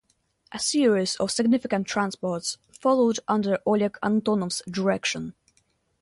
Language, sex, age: English, male, under 19